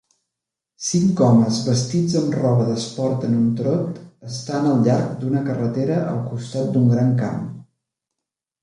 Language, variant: Catalan, Central